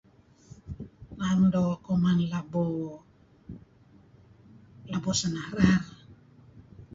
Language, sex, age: Kelabit, female, 50-59